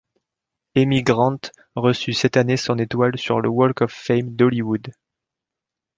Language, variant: French, Français de métropole